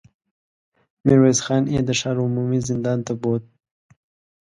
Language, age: Pashto, 19-29